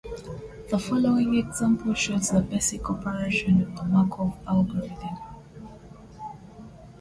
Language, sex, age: English, female, 19-29